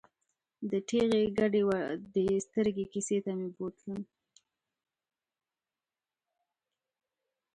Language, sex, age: Pashto, female, 19-29